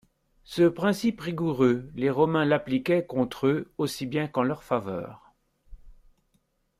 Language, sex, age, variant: French, male, 60-69, Français de métropole